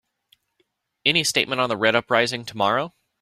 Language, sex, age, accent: English, male, 30-39, United States English